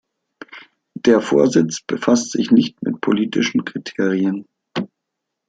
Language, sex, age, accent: German, male, 40-49, Deutschland Deutsch